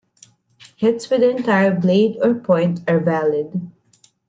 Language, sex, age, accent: English, female, 19-29, Filipino